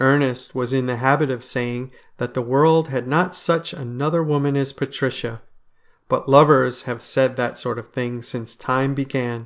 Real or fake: real